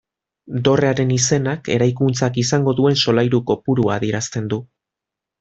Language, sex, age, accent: Basque, male, 30-39, Mendebalekoa (Araba, Bizkaia, Gipuzkoako mendebaleko herri batzuk)